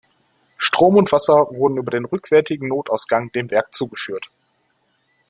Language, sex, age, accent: German, male, 30-39, Deutschland Deutsch